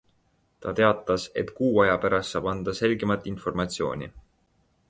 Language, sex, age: Estonian, male, 19-29